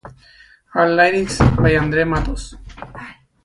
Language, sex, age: English, male, 19-29